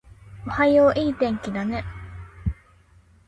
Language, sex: Japanese, female